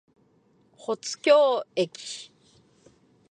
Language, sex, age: Japanese, female, 19-29